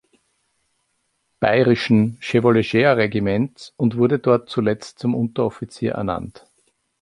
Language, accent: German, Österreichisches Deutsch